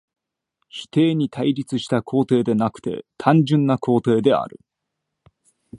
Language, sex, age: Japanese, male, 19-29